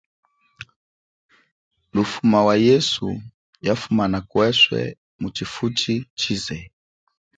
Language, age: Chokwe, 19-29